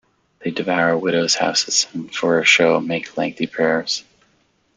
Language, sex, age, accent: English, male, 30-39, United States English